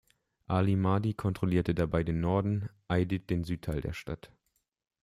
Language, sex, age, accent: German, male, 19-29, Deutschland Deutsch